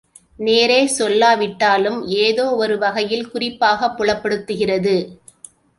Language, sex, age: Tamil, female, 40-49